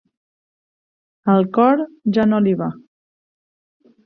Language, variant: Catalan, Central